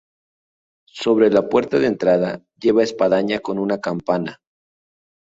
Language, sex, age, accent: Spanish, male, 19-29, México